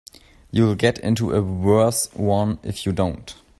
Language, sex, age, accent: English, male, 19-29, United States English